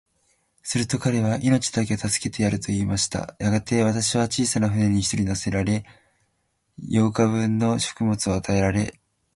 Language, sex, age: Japanese, male, 19-29